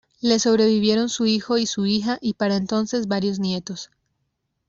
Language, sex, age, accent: Spanish, female, 19-29, Caribe: Cuba, Venezuela, Puerto Rico, República Dominicana, Panamá, Colombia caribeña, México caribeño, Costa del golfo de México